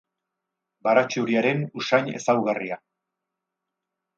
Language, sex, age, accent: Basque, male, 50-59, Erdialdekoa edo Nafarra (Gipuzkoa, Nafarroa)